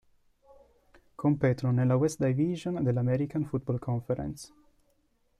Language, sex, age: Italian, male, 19-29